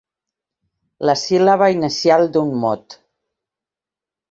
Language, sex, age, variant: Catalan, female, 50-59, Central